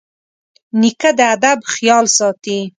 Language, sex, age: Pashto, female, 19-29